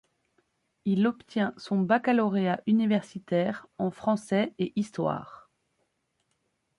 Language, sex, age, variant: French, female, 30-39, Français de métropole